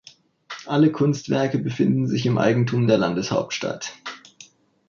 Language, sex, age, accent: German, male, 19-29, Deutschland Deutsch